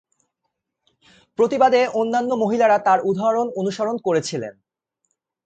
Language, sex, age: Bengali, male, 19-29